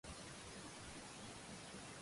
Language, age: Cantonese, 19-29